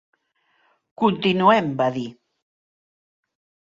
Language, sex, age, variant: Catalan, female, 60-69, Central